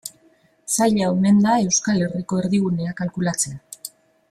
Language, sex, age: Basque, female, 50-59